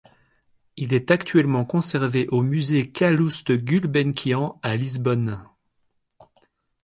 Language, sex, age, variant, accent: French, male, 30-39, Français d'Europe, Français de Belgique